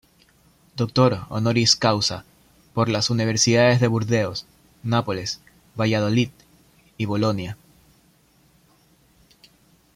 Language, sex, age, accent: Spanish, male, 19-29, Andino-Pacífico: Colombia, Perú, Ecuador, oeste de Bolivia y Venezuela andina